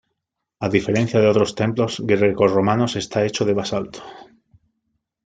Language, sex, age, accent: Spanish, male, 30-39, España: Sur peninsular (Andalucia, Extremadura, Murcia)